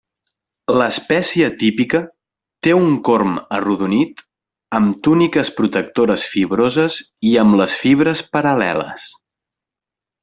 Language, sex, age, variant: Catalan, male, 19-29, Central